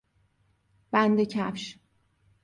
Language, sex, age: Persian, female, 30-39